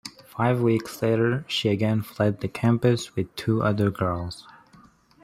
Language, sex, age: English, male, 19-29